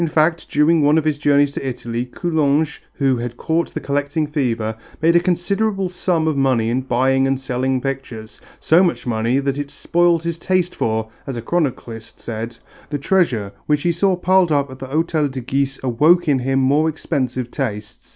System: none